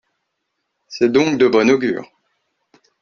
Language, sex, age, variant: French, male, 30-39, Français de métropole